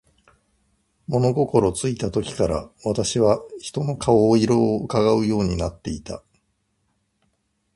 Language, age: Japanese, 50-59